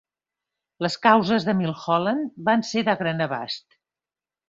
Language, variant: Catalan, Central